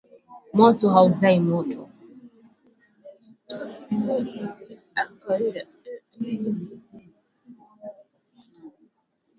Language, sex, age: Swahili, female, 19-29